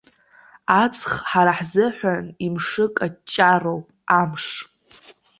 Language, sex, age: Abkhazian, female, 19-29